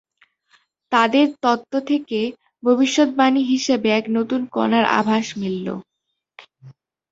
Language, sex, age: Bengali, female, under 19